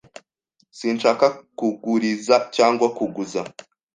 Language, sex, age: Kinyarwanda, male, 19-29